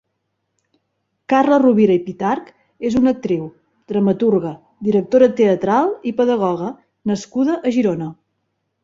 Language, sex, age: Catalan, female, 40-49